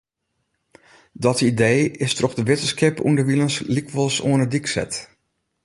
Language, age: Western Frisian, 40-49